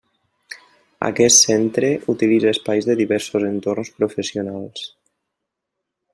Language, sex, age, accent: Catalan, male, 19-29, valencià